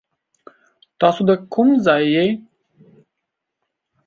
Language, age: Pashto, under 19